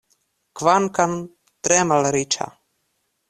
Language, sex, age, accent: Esperanto, male, 19-29, Internacia